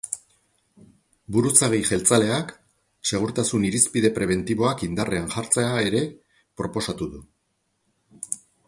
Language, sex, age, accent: Basque, male, 50-59, Mendebalekoa (Araba, Bizkaia, Gipuzkoako mendebaleko herri batzuk)